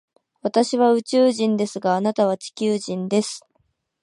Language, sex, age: Japanese, female, 19-29